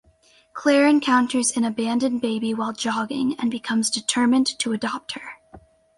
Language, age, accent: English, under 19, United States English